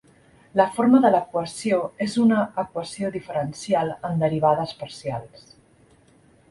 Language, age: Catalan, 40-49